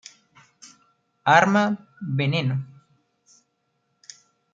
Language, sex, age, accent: Spanish, male, under 19, México